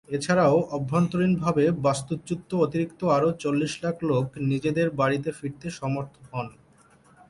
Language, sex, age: Bengali, male, 30-39